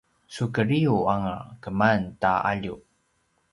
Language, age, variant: Paiwan, 30-39, pinayuanan a kinaikacedasan (東排灣語)